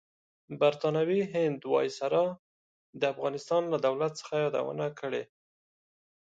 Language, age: Pashto, 30-39